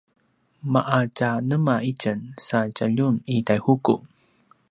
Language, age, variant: Paiwan, 30-39, pinayuanan a kinaikacedasan (東排灣語)